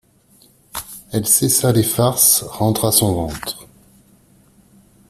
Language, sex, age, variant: French, male, 40-49, Français de métropole